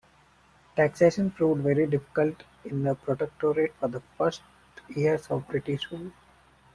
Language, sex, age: English, male, 19-29